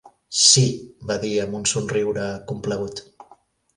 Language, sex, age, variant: Catalan, male, 40-49, Central